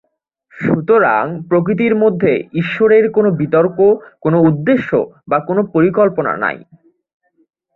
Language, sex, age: Bengali, male, under 19